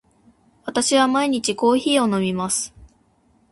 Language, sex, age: Japanese, female, 19-29